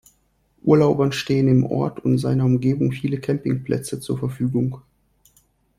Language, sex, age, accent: German, male, 30-39, Russisch Deutsch